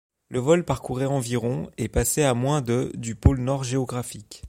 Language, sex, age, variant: French, male, 30-39, Français de métropole